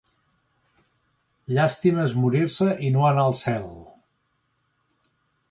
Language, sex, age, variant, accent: Catalan, male, 60-69, Central, central